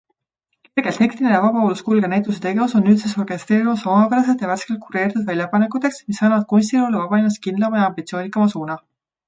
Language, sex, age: Estonian, female, 30-39